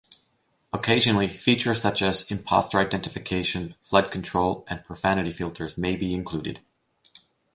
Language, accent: English, United States English